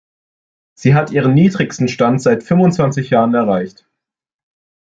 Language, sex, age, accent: German, male, under 19, Deutschland Deutsch